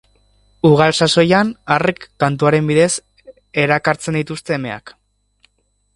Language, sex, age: Basque, male, 30-39